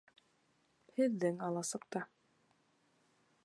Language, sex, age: Bashkir, female, 19-29